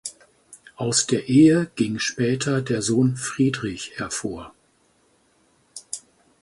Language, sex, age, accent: German, male, 50-59, Deutschland Deutsch